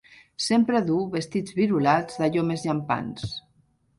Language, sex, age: Catalan, female, 50-59